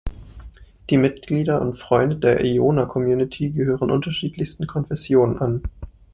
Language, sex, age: German, male, 19-29